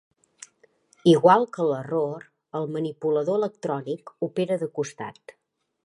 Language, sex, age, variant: Catalan, female, 50-59, Central